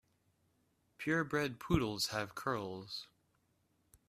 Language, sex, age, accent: English, male, 40-49, Canadian English